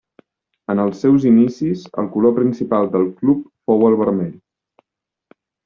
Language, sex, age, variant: Catalan, male, 19-29, Central